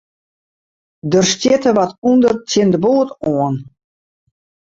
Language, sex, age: Western Frisian, female, 50-59